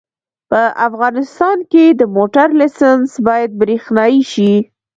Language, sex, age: Pashto, female, 19-29